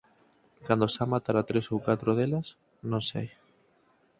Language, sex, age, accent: Galician, male, 19-29, Normativo (estándar)